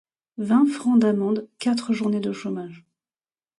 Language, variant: French, Français de métropole